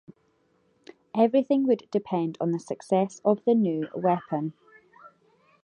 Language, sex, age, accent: English, female, 19-29, Scottish English